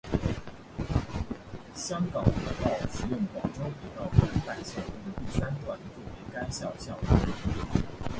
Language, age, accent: Chinese, 19-29, 出生地：上海市